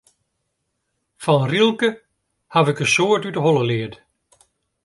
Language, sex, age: Western Frisian, male, 70-79